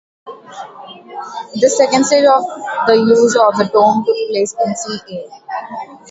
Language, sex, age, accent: English, female, under 19, India and South Asia (India, Pakistan, Sri Lanka)